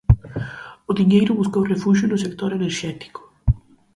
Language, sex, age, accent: Galician, female, under 19, Normativo (estándar)